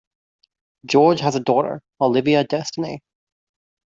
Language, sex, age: English, male, 19-29